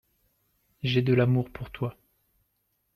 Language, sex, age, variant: French, male, 30-39, Français de métropole